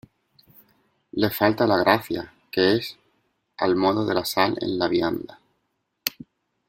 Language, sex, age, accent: Spanish, male, 30-39, España: Sur peninsular (Andalucia, Extremadura, Murcia)